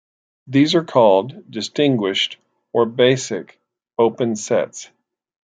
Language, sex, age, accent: English, male, 60-69, United States English